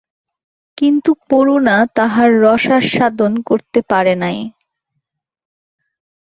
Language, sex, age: Bengali, female, 19-29